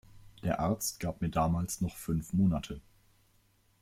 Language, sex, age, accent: German, male, 19-29, Deutschland Deutsch